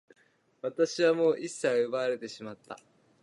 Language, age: Japanese, 30-39